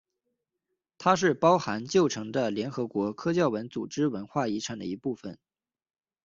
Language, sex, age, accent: Chinese, male, 19-29, 出生地：山西省